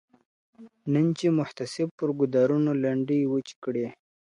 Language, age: Pashto, 19-29